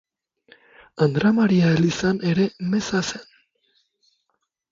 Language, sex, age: Basque, male, 30-39